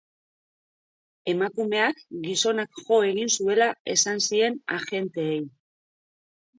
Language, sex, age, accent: Basque, female, 40-49, Mendebalekoa (Araba, Bizkaia, Gipuzkoako mendebaleko herri batzuk)